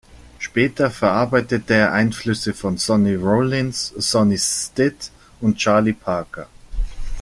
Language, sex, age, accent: German, male, 40-49, Deutschland Deutsch